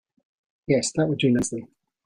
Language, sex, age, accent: English, male, 50-59, Scottish English